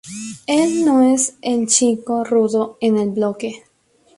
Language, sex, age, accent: Spanish, female, 19-29, México